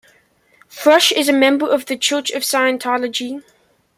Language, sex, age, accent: English, male, under 19, England English